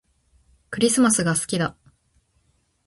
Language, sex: Japanese, female